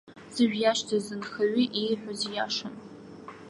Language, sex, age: Abkhazian, female, 19-29